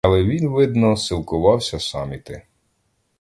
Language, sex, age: Ukrainian, male, 30-39